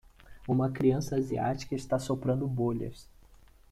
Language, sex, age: Portuguese, male, 30-39